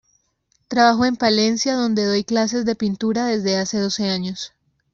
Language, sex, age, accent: Spanish, female, 19-29, Caribe: Cuba, Venezuela, Puerto Rico, República Dominicana, Panamá, Colombia caribeña, México caribeño, Costa del golfo de México